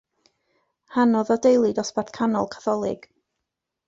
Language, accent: Welsh, Y Deyrnas Unedig Cymraeg